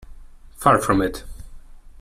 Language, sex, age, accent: English, male, 19-29, England English